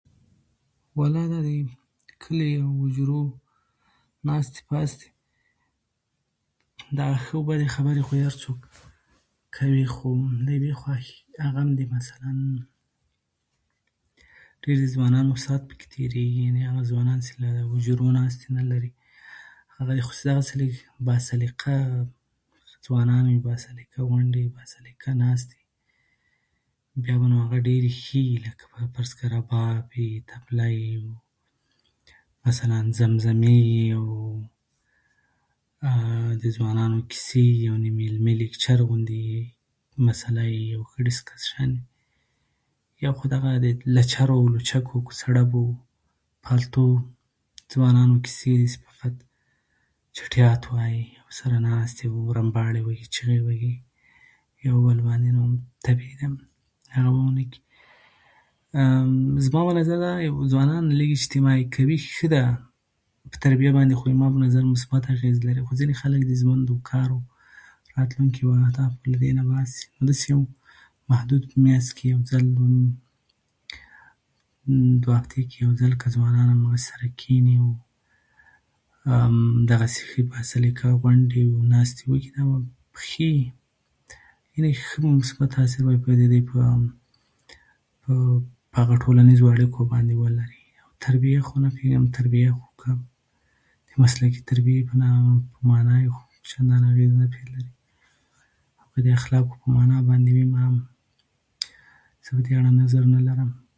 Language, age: Pashto, 30-39